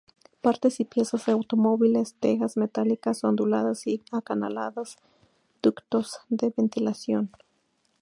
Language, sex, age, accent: Spanish, female, 30-39, México